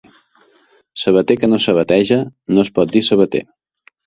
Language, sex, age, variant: Catalan, male, 30-39, Central